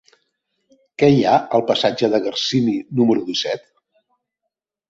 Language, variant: Catalan, Central